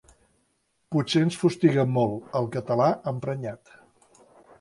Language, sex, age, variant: Catalan, male, 60-69, Central